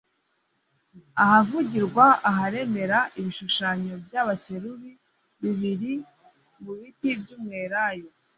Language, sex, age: Kinyarwanda, female, 30-39